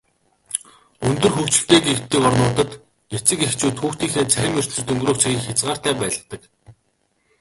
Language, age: Mongolian, 19-29